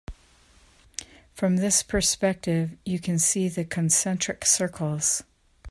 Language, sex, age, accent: English, female, 60-69, United States English